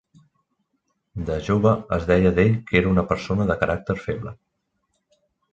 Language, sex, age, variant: Catalan, male, 30-39, Septentrional